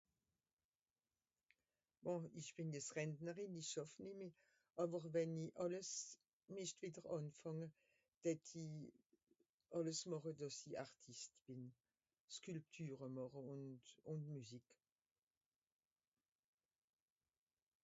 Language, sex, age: Swiss German, female, 60-69